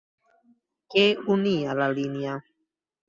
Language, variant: Catalan, Central